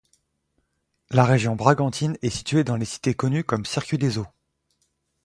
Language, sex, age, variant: French, male, 19-29, Français de métropole